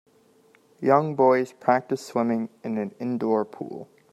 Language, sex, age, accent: English, male, under 19, United States English